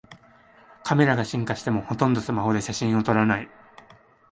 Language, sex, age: Japanese, male, 19-29